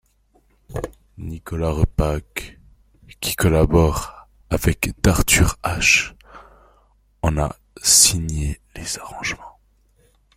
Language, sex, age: French, male, 19-29